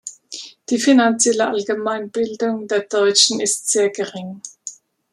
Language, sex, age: German, female, 50-59